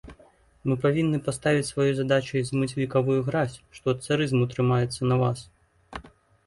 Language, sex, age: Belarusian, male, 30-39